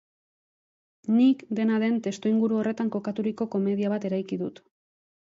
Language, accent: Basque, Erdialdekoa edo Nafarra (Gipuzkoa, Nafarroa)